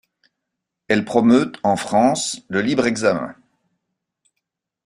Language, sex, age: French, male, 60-69